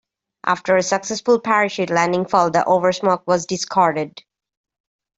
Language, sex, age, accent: English, female, 19-29, England English